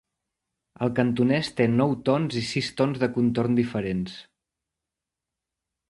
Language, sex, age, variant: Catalan, male, 30-39, Central